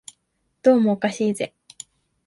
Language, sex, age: Japanese, female, 19-29